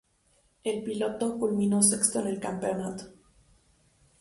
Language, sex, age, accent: Spanish, female, 19-29, México